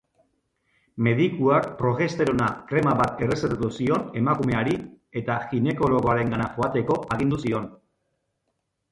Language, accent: Basque, Mendebalekoa (Araba, Bizkaia, Gipuzkoako mendebaleko herri batzuk)